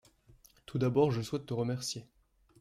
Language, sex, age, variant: French, male, 19-29, Français de métropole